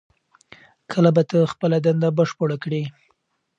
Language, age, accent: Pashto, 19-29, پکتیا ولایت، احمدزی